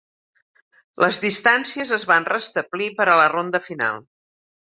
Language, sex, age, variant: Catalan, female, 60-69, Central